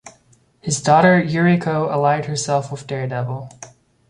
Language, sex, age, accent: English, male, 19-29, United States English